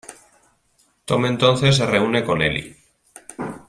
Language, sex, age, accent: Spanish, male, 30-39, España: Norte peninsular (Asturias, Castilla y León, Cantabria, País Vasco, Navarra, Aragón, La Rioja, Guadalajara, Cuenca)